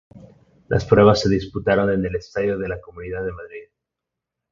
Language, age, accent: Spanish, 40-49, México